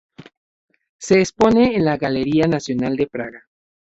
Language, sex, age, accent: Spanish, male, 19-29, México